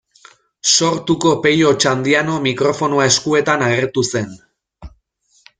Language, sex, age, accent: Basque, male, 30-39, Mendebalekoa (Araba, Bizkaia, Gipuzkoako mendebaleko herri batzuk)